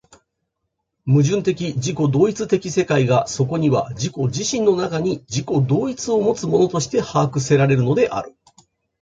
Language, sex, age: Japanese, male, 50-59